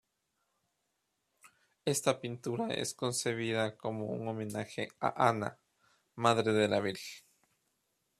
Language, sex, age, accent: Spanish, male, 40-49, Andino-Pacífico: Colombia, Perú, Ecuador, oeste de Bolivia y Venezuela andina